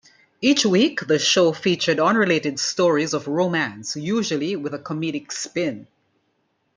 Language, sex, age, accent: English, female, 60-69, West Indies and Bermuda (Bahamas, Bermuda, Jamaica, Trinidad)